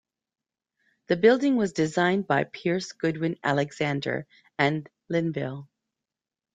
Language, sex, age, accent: English, female, 50-59, United States English